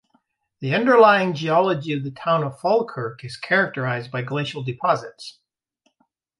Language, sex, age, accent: English, male, 50-59, United States English